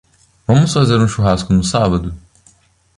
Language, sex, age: Portuguese, male, 19-29